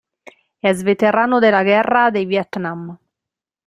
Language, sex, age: Spanish, female, 40-49